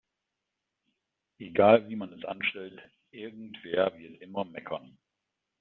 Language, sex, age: German, male, 50-59